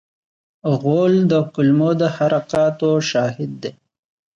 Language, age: Pashto, 19-29